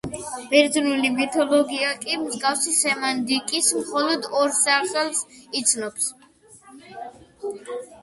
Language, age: Georgian, 30-39